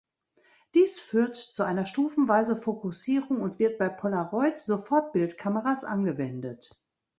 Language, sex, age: German, female, 60-69